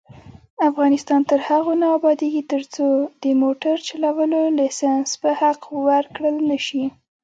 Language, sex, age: Pashto, female, 19-29